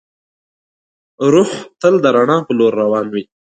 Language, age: Pashto, 19-29